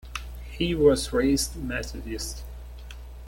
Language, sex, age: English, male, 19-29